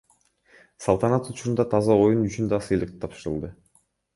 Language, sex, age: Kyrgyz, male, under 19